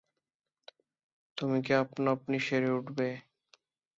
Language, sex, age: Bengali, male, 19-29